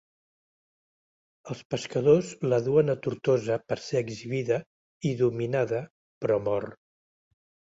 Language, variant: Catalan, Central